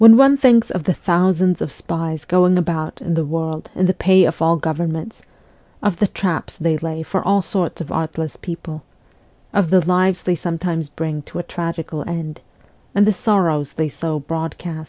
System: none